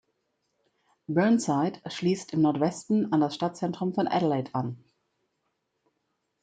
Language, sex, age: German, female, 50-59